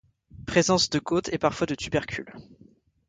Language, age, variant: French, 30-39, Français de métropole